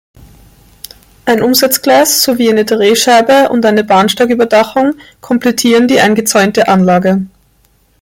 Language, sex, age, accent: German, female, 19-29, Österreichisches Deutsch